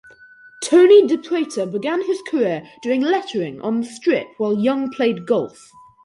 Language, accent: English, England English